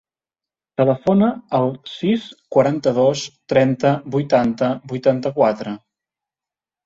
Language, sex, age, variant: Catalan, male, 19-29, Central